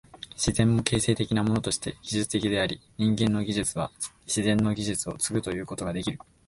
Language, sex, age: Japanese, male, 19-29